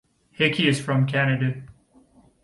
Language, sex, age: English, male, 19-29